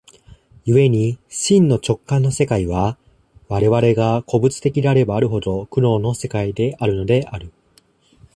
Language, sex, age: Japanese, male, 19-29